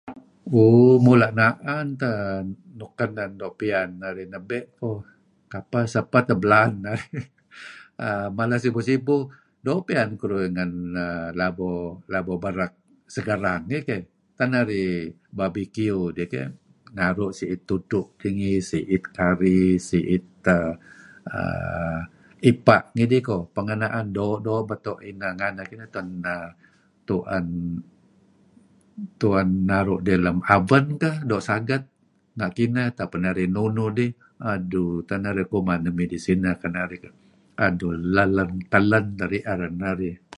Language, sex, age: Kelabit, male, 70-79